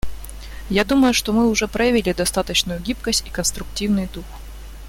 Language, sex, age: Russian, female, 19-29